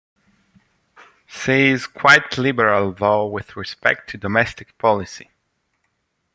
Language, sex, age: English, male, 19-29